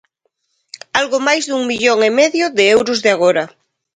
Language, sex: Galician, female